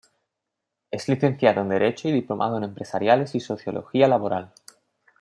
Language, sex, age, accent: Spanish, male, 19-29, España: Sur peninsular (Andalucia, Extremadura, Murcia)